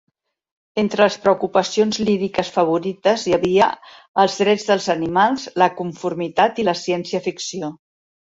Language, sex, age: Catalan, female, 60-69